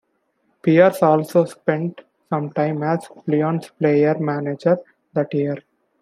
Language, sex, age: English, male, 19-29